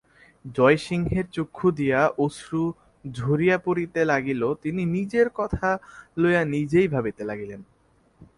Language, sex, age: Bengali, male, 19-29